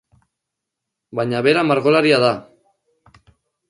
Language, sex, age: Basque, male, under 19